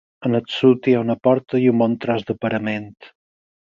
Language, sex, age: Catalan, male, 50-59